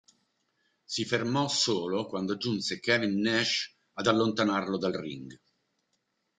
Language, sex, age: Italian, male, 50-59